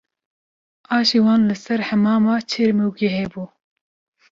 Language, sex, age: Kurdish, female, 19-29